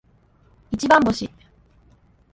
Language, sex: Japanese, female